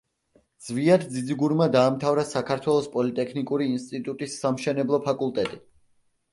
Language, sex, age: Georgian, male, 19-29